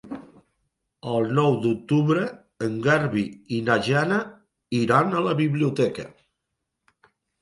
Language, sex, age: Catalan, male, 60-69